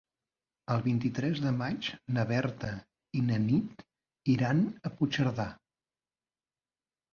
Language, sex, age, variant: Catalan, male, 40-49, Central